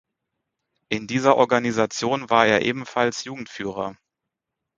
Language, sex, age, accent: German, male, 30-39, Deutschland Deutsch